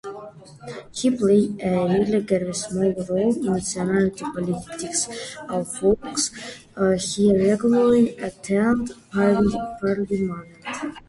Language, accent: English, United States English